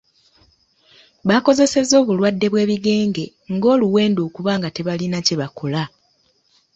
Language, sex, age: Ganda, female, 30-39